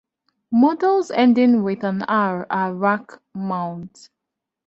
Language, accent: English, Southern African (South Africa, Zimbabwe, Namibia)